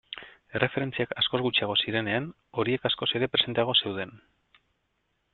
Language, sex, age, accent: Basque, male, 30-39, Mendebalekoa (Araba, Bizkaia, Gipuzkoako mendebaleko herri batzuk)